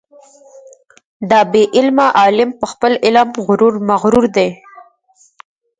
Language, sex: Pashto, female